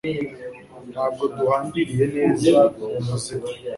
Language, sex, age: Kinyarwanda, male, under 19